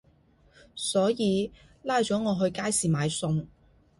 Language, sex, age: Cantonese, female, 30-39